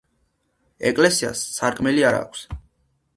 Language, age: Georgian, under 19